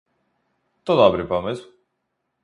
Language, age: Polish, 19-29